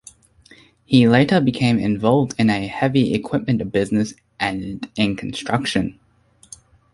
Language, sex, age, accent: English, male, 19-29, Australian English